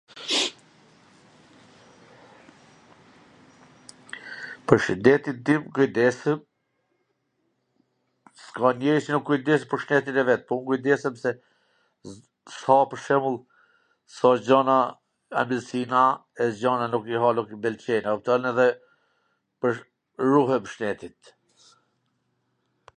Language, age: Gheg Albanian, 40-49